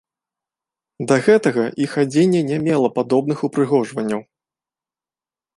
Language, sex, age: Belarusian, male, 19-29